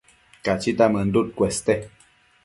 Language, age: Matsés, 19-29